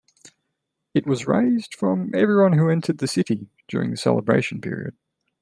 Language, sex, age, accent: English, male, 19-29, Australian English